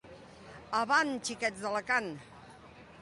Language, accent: Catalan, aprenent (recent, des d'altres llengües)